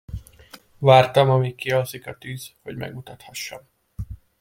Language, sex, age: Hungarian, male, 19-29